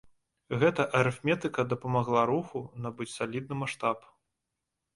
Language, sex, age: Belarusian, male, 30-39